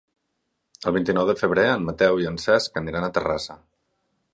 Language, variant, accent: Catalan, Nord-Occidental, Ebrenc